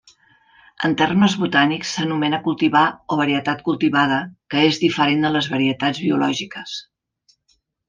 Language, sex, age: Catalan, female, 60-69